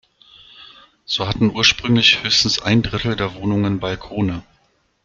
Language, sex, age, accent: German, male, 40-49, Deutschland Deutsch